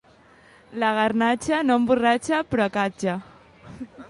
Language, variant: Catalan, Central